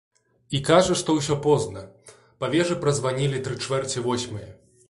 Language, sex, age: Belarusian, male, 19-29